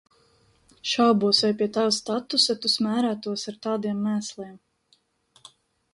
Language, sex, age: Latvian, female, 19-29